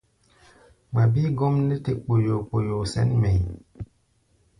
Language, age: Gbaya, 30-39